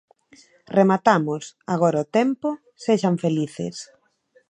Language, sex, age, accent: Galician, female, 30-39, Normativo (estándar)